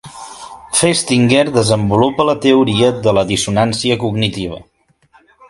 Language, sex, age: Catalan, male, 19-29